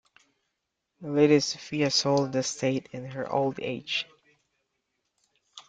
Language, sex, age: English, male, 19-29